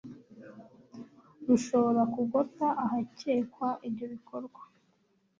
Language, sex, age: Kinyarwanda, female, 19-29